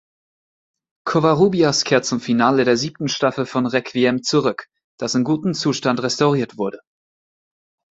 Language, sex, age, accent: German, male, 19-29, Deutschland Deutsch